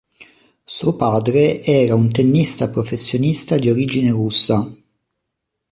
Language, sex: Italian, male